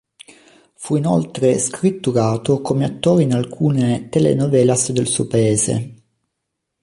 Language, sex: Italian, male